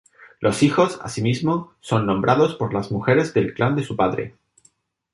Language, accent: Spanish, España: Sur peninsular (Andalucia, Extremadura, Murcia)